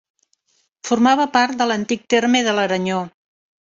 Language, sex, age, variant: Catalan, female, 50-59, Central